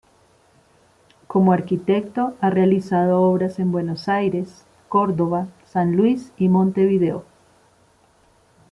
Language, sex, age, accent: Spanish, female, 40-49, Andino-Pacífico: Colombia, Perú, Ecuador, oeste de Bolivia y Venezuela andina